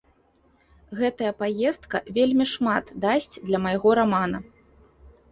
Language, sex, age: Belarusian, female, 30-39